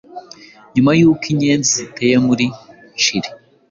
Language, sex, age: Kinyarwanda, male, 19-29